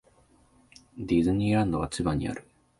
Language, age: Japanese, 19-29